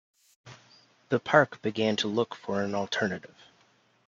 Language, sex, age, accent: English, male, 30-39, Canadian English